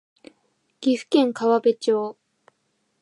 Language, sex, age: Japanese, female, 19-29